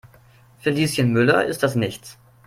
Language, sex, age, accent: German, male, under 19, Deutschland Deutsch